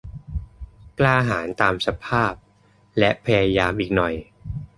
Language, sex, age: Thai, male, 30-39